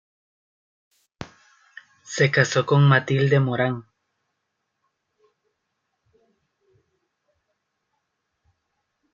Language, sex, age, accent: Spanish, male, 19-29, América central